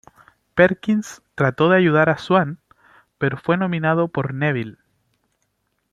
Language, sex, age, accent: Spanish, male, 19-29, Chileno: Chile, Cuyo